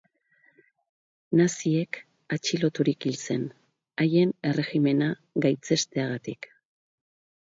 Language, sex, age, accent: Basque, female, 60-69, Mendebalekoa (Araba, Bizkaia, Gipuzkoako mendebaleko herri batzuk)